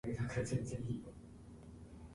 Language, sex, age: English, male, 19-29